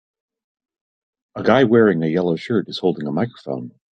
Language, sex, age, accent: English, male, 30-39, United States English